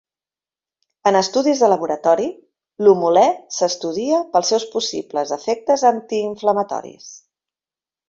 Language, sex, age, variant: Catalan, female, 50-59, Central